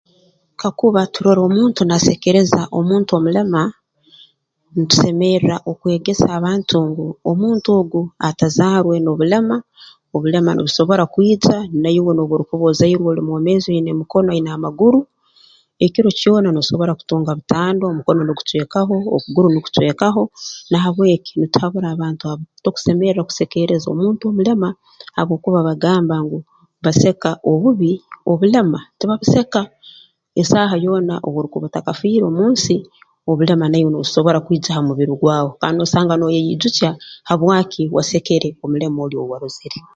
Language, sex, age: Tooro, female, 50-59